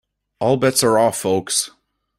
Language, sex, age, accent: English, male, 19-29, United States English